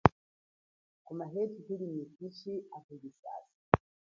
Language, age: Chokwe, 40-49